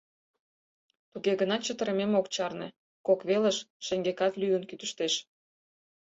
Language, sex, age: Mari, female, 19-29